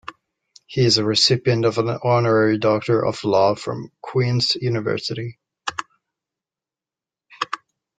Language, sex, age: English, male, 19-29